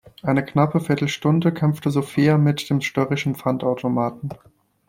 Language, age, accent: German, 19-29, Deutschland Deutsch